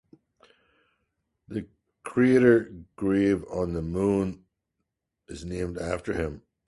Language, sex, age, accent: English, male, 50-59, Irish English